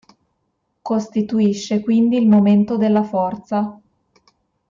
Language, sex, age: Italian, female, 19-29